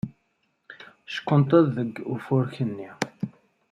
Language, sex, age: Kabyle, male, 19-29